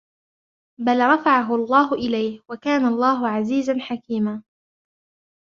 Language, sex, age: Arabic, female, 19-29